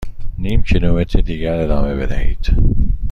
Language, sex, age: Persian, male, 30-39